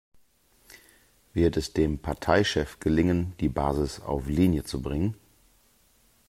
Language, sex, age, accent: German, male, 40-49, Deutschland Deutsch